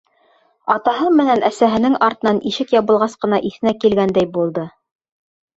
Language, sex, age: Bashkir, female, 30-39